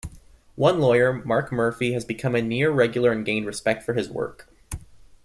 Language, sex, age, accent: English, male, 19-29, United States English